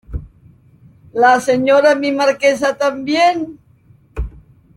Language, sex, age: Spanish, female, 80-89